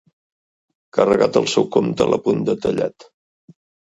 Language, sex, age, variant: Catalan, male, 50-59, Central